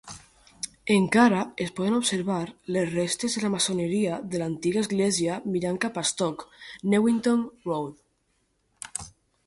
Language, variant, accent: Catalan, Central, central